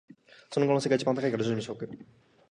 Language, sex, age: Japanese, male, 19-29